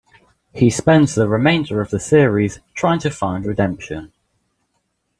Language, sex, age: English, male, under 19